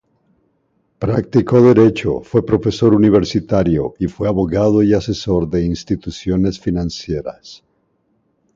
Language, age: Spanish, 50-59